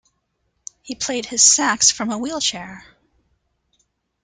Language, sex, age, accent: English, female, 50-59, United States English